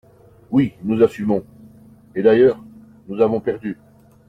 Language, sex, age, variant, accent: French, male, 50-59, Français d'Europe, Français de Belgique